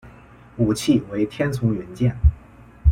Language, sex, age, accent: Chinese, male, 19-29, 出生地：河北省